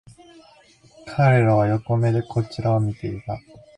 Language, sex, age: Japanese, male, 19-29